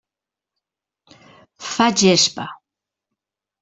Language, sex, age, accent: Catalan, female, 50-59, valencià